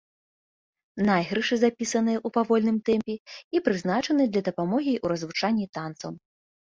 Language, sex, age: Belarusian, female, 19-29